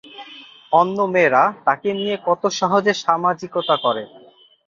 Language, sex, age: Bengali, male, 30-39